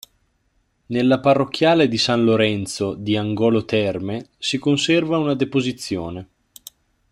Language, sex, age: Italian, male, 19-29